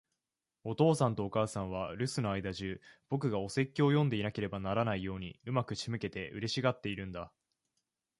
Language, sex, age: Japanese, male, 19-29